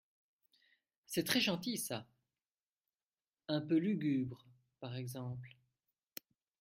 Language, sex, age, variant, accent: French, male, 19-29, Français d'Europe, Français de Belgique